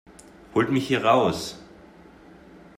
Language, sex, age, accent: German, male, 19-29, Deutschland Deutsch